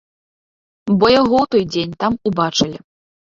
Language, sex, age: Belarusian, female, 30-39